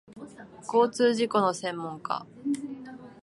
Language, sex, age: Japanese, female, 19-29